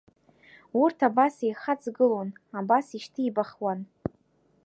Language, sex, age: Abkhazian, female, 19-29